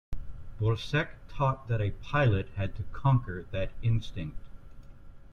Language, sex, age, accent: English, male, 50-59, United States English